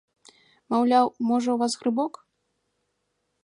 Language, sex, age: Belarusian, female, 19-29